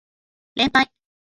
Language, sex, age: Japanese, female, 30-39